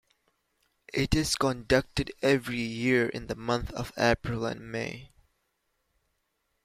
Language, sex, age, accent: English, male, 19-29, West Indies and Bermuda (Bahamas, Bermuda, Jamaica, Trinidad)